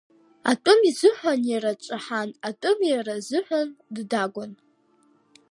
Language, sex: Abkhazian, female